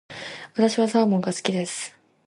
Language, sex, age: Japanese, female, 19-29